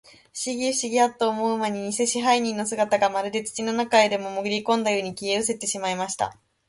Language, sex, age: Japanese, female, 19-29